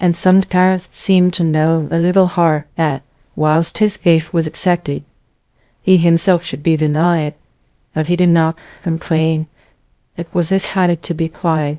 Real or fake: fake